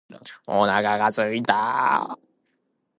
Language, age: Japanese, 19-29